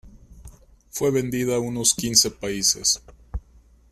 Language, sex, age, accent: Spanish, male, 19-29, México